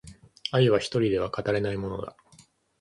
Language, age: Japanese, 19-29